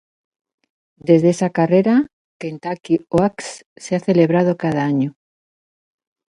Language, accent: Spanish, España: Centro-Sur peninsular (Madrid, Toledo, Castilla-La Mancha)